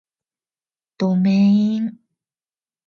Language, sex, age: Japanese, female, 40-49